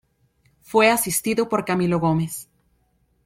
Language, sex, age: Spanish, female, 19-29